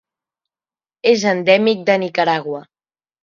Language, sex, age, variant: Catalan, male, under 19, Central